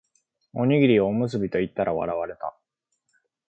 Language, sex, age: Japanese, male, 19-29